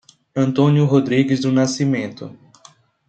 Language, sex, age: Portuguese, male, 30-39